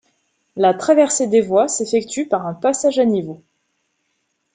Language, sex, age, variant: French, female, 19-29, Français de métropole